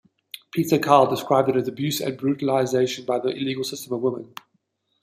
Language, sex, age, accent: English, female, 40-49, Southern African (South Africa, Zimbabwe, Namibia)